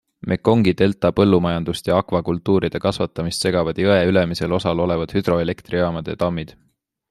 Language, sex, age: Estonian, male, 19-29